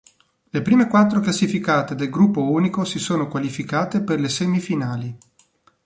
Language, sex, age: Italian, male, 40-49